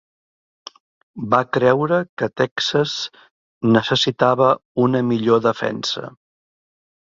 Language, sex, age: Catalan, male, 50-59